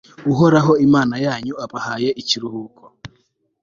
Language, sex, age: Kinyarwanda, male, 19-29